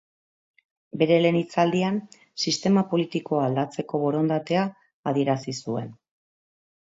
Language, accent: Basque, Mendebalekoa (Araba, Bizkaia, Gipuzkoako mendebaleko herri batzuk)